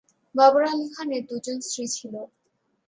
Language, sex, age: Bengali, female, under 19